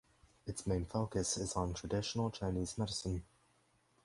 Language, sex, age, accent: English, male, under 19, United States English